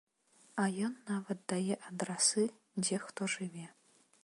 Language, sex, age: Belarusian, female, 19-29